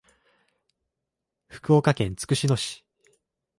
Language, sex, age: Japanese, male, 19-29